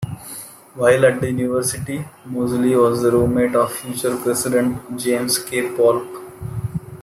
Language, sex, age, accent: English, male, 30-39, India and South Asia (India, Pakistan, Sri Lanka)